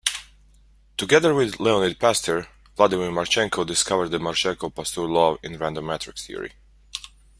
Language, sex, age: English, male, 19-29